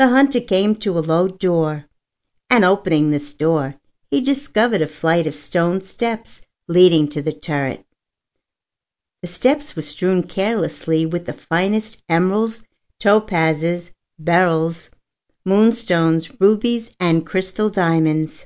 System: none